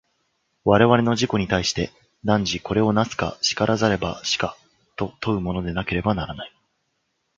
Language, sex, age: Japanese, male, under 19